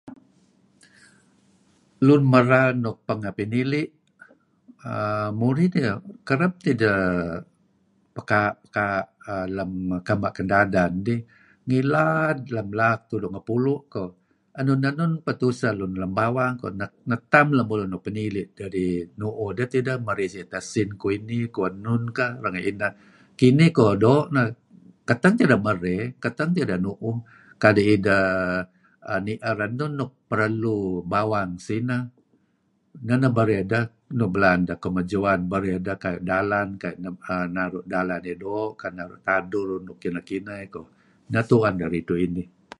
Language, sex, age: Kelabit, male, 70-79